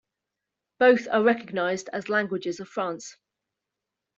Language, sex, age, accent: English, female, 40-49, England English